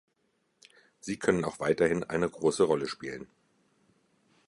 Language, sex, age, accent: German, male, 50-59, Deutschland Deutsch